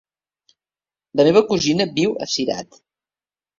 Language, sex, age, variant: Catalan, female, 50-59, Central